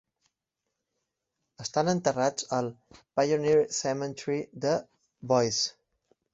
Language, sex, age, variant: Catalan, male, 30-39, Central